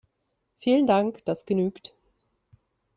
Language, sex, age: German, female, 30-39